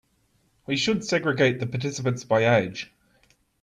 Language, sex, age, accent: English, male, 30-39, Australian English